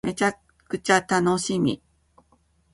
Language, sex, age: Japanese, female, 50-59